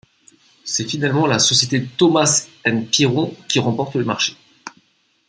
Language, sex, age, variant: French, male, 30-39, Français de métropole